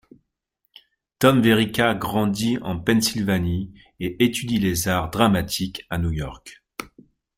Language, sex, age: French, male, 40-49